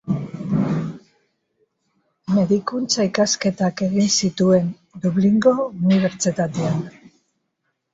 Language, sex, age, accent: Basque, female, 70-79, Mendebalekoa (Araba, Bizkaia, Gipuzkoako mendebaleko herri batzuk)